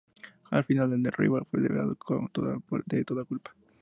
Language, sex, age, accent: Spanish, male, 19-29, México